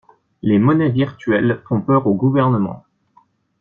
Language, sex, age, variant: French, male, 19-29, Français de métropole